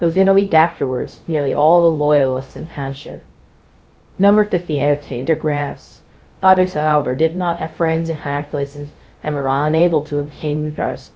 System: TTS, VITS